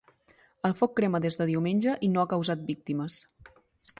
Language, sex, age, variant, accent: Catalan, female, 19-29, Central, central